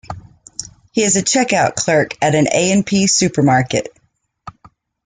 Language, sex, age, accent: English, female, 50-59, United States English